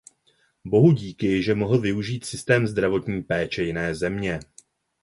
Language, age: Czech, 30-39